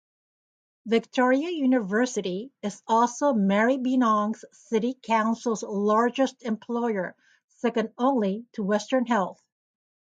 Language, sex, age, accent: English, female, 50-59, United States English